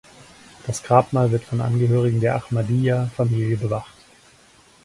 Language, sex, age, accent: German, male, 40-49, Deutschland Deutsch